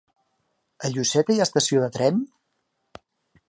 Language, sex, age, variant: Catalan, male, 50-59, Central